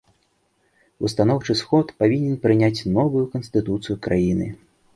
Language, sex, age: Belarusian, male, 30-39